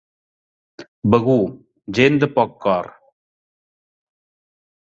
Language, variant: Catalan, Central